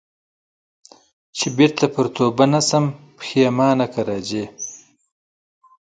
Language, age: Pashto, 19-29